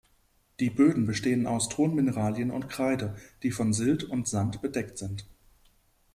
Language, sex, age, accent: German, male, 19-29, Deutschland Deutsch